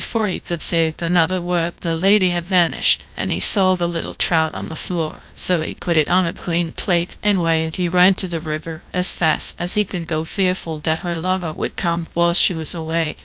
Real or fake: fake